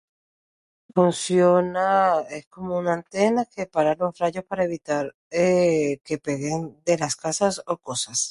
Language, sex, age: Spanish, female, 40-49